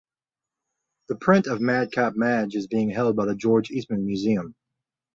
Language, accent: English, United States English